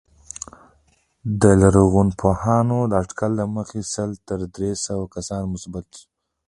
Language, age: Pashto, under 19